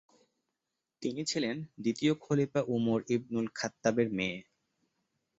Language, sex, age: Bengali, male, 19-29